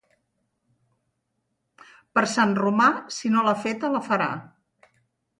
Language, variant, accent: Catalan, Central, central